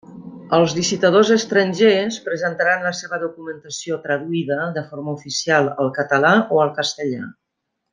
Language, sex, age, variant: Catalan, female, 50-59, Central